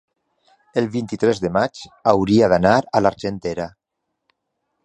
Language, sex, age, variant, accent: Catalan, male, 50-59, Valencià central, valencià